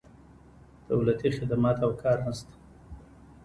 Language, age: Pashto, 40-49